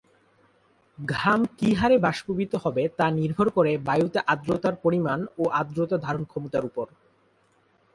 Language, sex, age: Bengali, male, 19-29